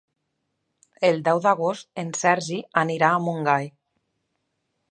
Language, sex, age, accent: Catalan, female, 30-39, Lleidatà